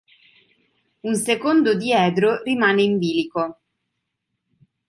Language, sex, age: Italian, female, 30-39